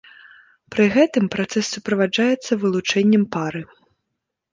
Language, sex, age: Belarusian, female, 19-29